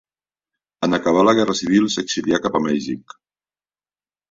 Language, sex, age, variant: Catalan, male, 60-69, Central